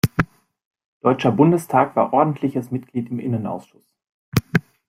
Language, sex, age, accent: German, male, 19-29, Deutschland Deutsch